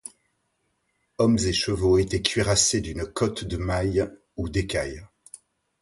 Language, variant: French, Français de métropole